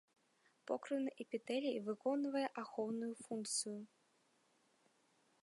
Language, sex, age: Belarusian, female, 19-29